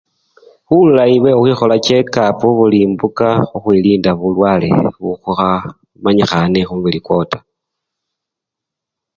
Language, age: Luyia, 50-59